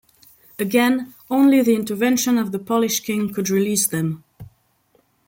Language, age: English, 19-29